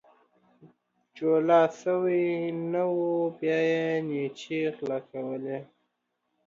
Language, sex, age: Pashto, male, 19-29